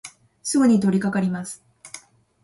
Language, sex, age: Japanese, female, 50-59